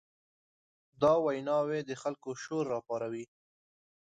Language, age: Pashto, 19-29